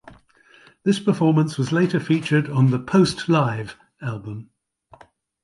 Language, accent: English, England English